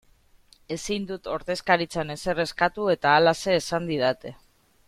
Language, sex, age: Basque, female, 30-39